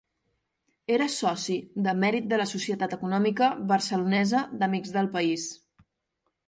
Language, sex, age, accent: Catalan, female, 19-29, central; nord-occidental